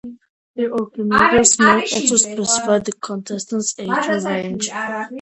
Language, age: English, under 19